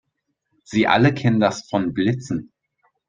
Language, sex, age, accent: German, male, 19-29, Deutschland Deutsch